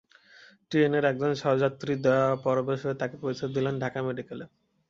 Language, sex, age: Bengali, male, 19-29